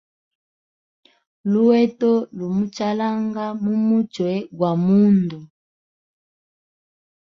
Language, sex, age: Hemba, female, 30-39